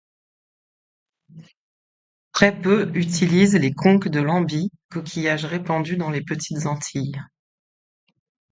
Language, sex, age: French, female, 40-49